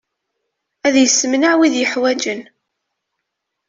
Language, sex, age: Kabyle, female, 30-39